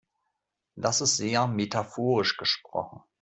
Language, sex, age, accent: German, male, 40-49, Deutschland Deutsch